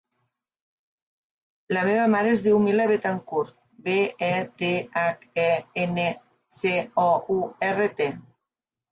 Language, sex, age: Catalan, female, 50-59